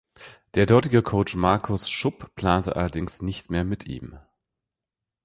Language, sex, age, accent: German, male, 30-39, Deutschland Deutsch